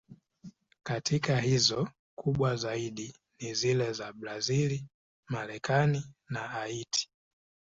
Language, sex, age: Swahili, male, 19-29